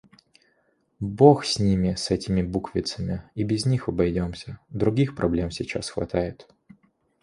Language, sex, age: Russian, male, 19-29